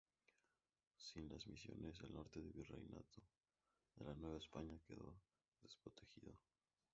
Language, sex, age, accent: Spanish, male, 19-29, México